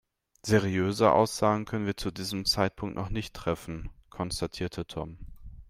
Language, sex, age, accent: German, male, 19-29, Deutschland Deutsch